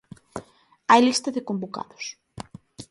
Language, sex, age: Galician, female, 19-29